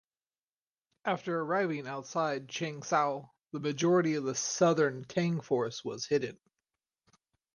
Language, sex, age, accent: English, male, 30-39, United States English